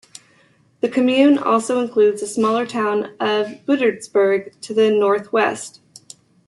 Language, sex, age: English, female, 30-39